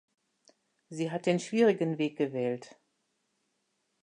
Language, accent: German, Deutschland Deutsch